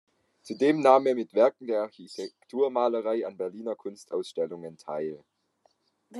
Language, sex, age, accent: German, male, under 19, Deutschland Deutsch